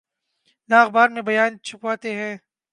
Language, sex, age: Urdu, male, 19-29